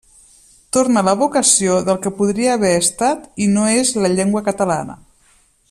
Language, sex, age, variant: Catalan, female, 40-49, Central